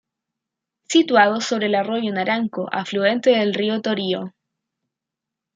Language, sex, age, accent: Spanish, female, 19-29, Chileno: Chile, Cuyo